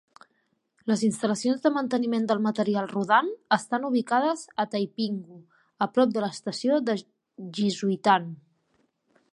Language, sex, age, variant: Catalan, female, 30-39, Nord-Occidental